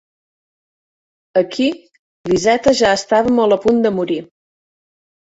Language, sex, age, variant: Catalan, female, 30-39, Central